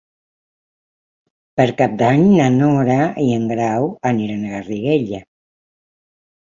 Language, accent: Catalan, aprenent (recent, des del castellà)